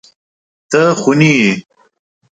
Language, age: Pashto, 30-39